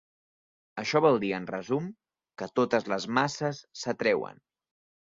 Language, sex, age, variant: Catalan, male, 19-29, Central